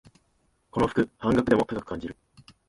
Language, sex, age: Japanese, male, 19-29